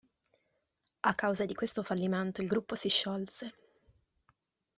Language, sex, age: Italian, female, 19-29